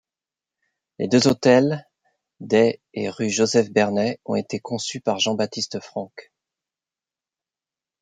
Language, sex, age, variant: French, male, 50-59, Français de métropole